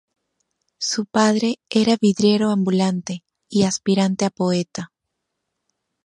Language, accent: Spanish, Andino-Pacífico: Colombia, Perú, Ecuador, oeste de Bolivia y Venezuela andina